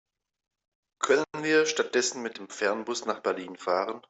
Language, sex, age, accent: German, male, 30-39, Deutschland Deutsch